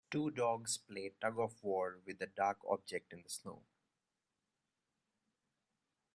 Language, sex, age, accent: English, male, 19-29, India and South Asia (India, Pakistan, Sri Lanka)